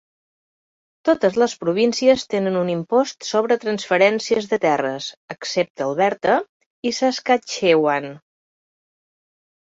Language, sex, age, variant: Catalan, female, 50-59, Central